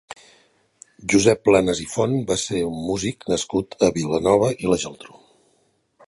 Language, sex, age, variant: Catalan, male, 50-59, Central